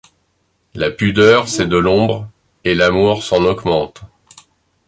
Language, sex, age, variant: French, male, 50-59, Français de métropole